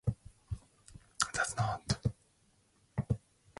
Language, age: English, 19-29